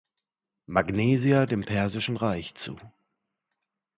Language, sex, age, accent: German, male, 30-39, Deutschland Deutsch